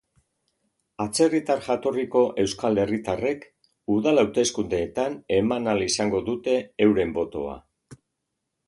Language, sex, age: Basque, male, 60-69